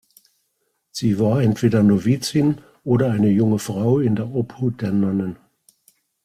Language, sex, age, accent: German, male, 60-69, Deutschland Deutsch